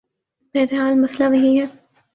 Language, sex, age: Urdu, male, 19-29